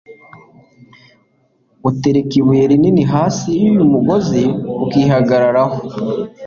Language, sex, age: Kinyarwanda, male, 19-29